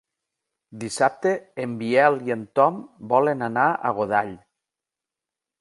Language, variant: Catalan, Septentrional